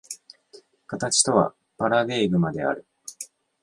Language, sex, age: Japanese, male, 19-29